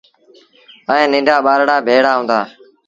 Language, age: Sindhi Bhil, under 19